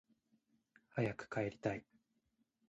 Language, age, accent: Japanese, 19-29, 標準語